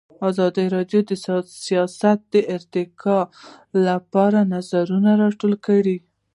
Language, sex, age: Pashto, female, 19-29